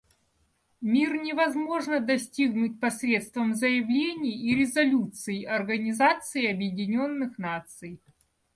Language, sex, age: Russian, female, 40-49